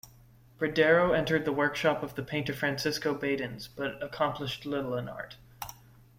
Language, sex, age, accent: English, male, 19-29, United States English